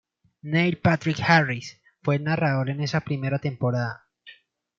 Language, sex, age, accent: Spanish, male, 19-29, Andino-Pacífico: Colombia, Perú, Ecuador, oeste de Bolivia y Venezuela andina